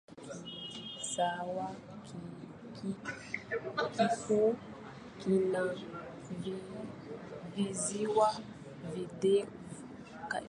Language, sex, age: Swahili, male, 19-29